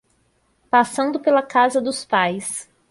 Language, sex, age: Portuguese, female, 30-39